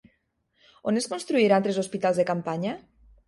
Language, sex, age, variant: Catalan, female, 30-39, Nord-Occidental